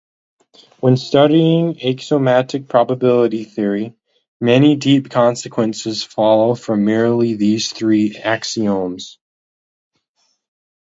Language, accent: English, United States English